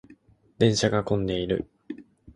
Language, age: Japanese, 19-29